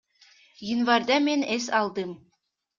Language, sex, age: Kyrgyz, female, 19-29